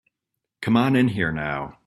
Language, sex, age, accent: English, male, 19-29, United States English